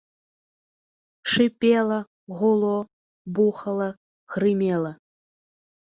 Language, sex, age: Belarusian, female, 19-29